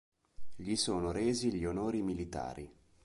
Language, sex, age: Italian, male, 19-29